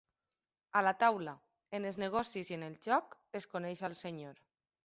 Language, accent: Catalan, valencià